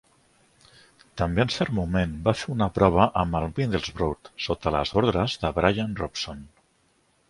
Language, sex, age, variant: Catalan, male, 40-49, Central